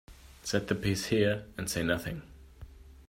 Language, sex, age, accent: English, male, 30-39, United States English